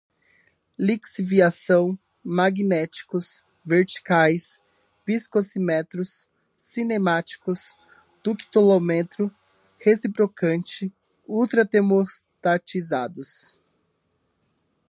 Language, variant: Portuguese, Portuguese (Brasil)